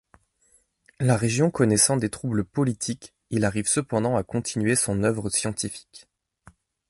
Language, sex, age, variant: French, male, 30-39, Français de métropole